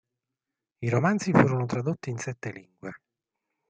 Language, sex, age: Italian, male, 40-49